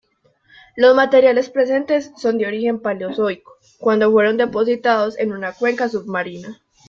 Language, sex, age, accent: Spanish, female, under 19, América central